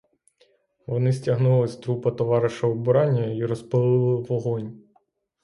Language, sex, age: Ukrainian, male, 30-39